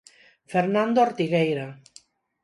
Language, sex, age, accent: Galician, female, 50-59, Neofalante